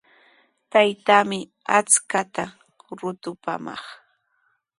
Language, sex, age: Sihuas Ancash Quechua, female, 19-29